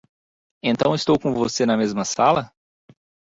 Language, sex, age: Portuguese, male, 19-29